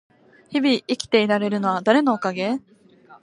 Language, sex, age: Japanese, female, 19-29